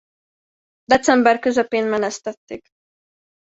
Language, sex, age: Hungarian, female, under 19